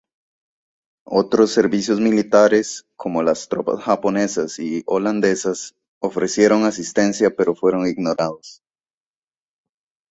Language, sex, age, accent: Spanish, male, 19-29, América central